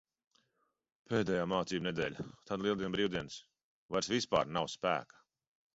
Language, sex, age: Latvian, male, 40-49